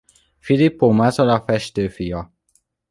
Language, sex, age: Hungarian, male, under 19